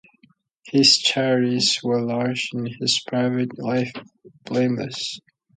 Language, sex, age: English, male, under 19